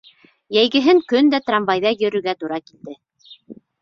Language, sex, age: Bashkir, female, 30-39